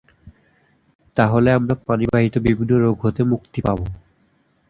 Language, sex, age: Bengali, male, 19-29